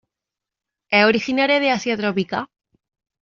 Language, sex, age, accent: Spanish, female, 19-29, España: Sur peninsular (Andalucia, Extremadura, Murcia)